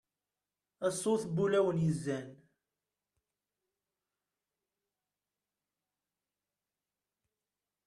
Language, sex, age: Kabyle, male, 30-39